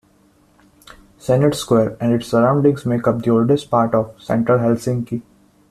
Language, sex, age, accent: English, male, 19-29, India and South Asia (India, Pakistan, Sri Lanka)